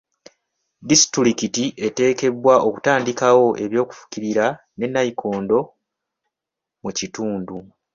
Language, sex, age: Ganda, male, 19-29